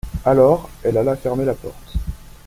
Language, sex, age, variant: French, male, 19-29, Français de métropole